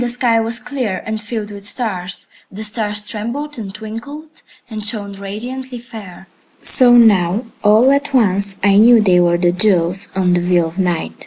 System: none